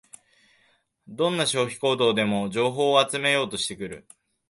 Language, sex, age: Japanese, male, under 19